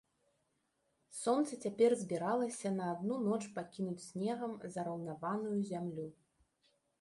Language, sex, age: Belarusian, female, 40-49